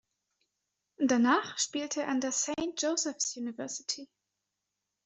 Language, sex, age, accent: German, female, 19-29, Deutschland Deutsch